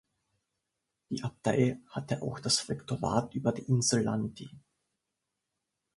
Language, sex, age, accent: German, male, 19-29, Österreichisches Deutsch